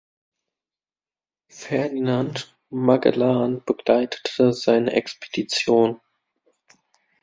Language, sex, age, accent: German, male, 19-29, Deutschland Deutsch